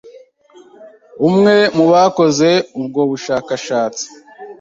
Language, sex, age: Kinyarwanda, male, 19-29